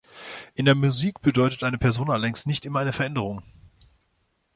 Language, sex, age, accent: German, male, 30-39, Deutschland Deutsch